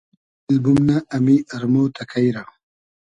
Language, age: Hazaragi, 30-39